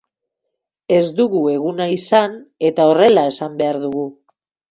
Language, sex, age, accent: Basque, female, 40-49, Mendebalekoa (Araba, Bizkaia, Gipuzkoako mendebaleko herri batzuk)